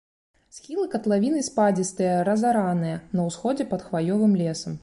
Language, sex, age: Belarusian, female, 30-39